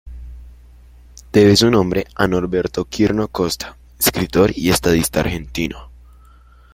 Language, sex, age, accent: Spanish, male, under 19, Andino-Pacífico: Colombia, Perú, Ecuador, oeste de Bolivia y Venezuela andina